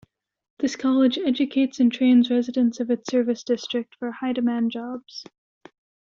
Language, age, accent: English, 19-29, United States English